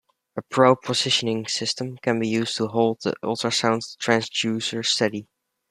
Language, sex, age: English, male, under 19